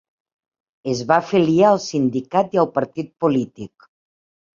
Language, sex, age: Catalan, female, 60-69